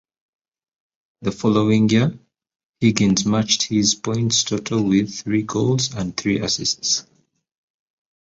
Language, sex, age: English, male, 30-39